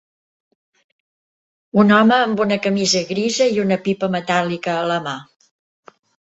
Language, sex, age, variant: Catalan, female, 60-69, Central